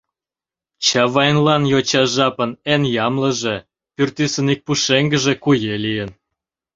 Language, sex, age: Mari, male, 30-39